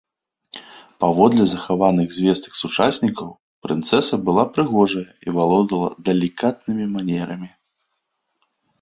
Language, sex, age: Belarusian, male, 30-39